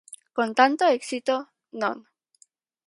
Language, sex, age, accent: Galician, female, under 19, Normativo (estándar)